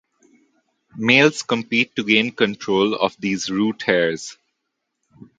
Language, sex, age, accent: English, male, 19-29, India and South Asia (India, Pakistan, Sri Lanka)